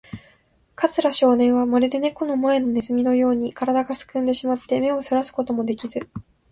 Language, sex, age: Japanese, female, 19-29